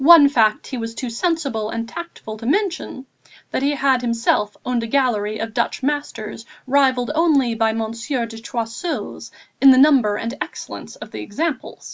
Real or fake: real